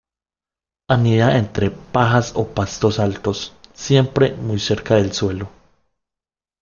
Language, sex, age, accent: Spanish, male, 19-29, Caribe: Cuba, Venezuela, Puerto Rico, República Dominicana, Panamá, Colombia caribeña, México caribeño, Costa del golfo de México